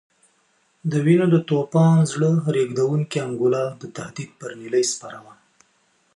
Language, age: Pashto, 30-39